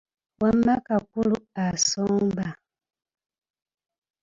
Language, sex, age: Ganda, female, 30-39